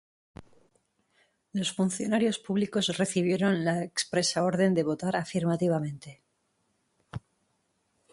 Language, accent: Spanish, España: Norte peninsular (Asturias, Castilla y León, Cantabria, País Vasco, Navarra, Aragón, La Rioja, Guadalajara, Cuenca)